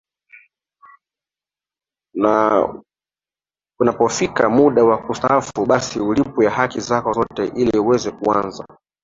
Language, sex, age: Swahili, male, 30-39